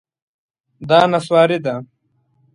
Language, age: Pashto, 19-29